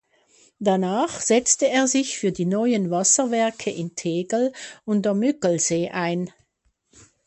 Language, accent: German, Schweizerdeutsch